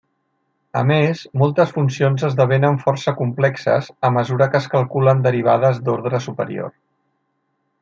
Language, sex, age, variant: Catalan, male, 50-59, Central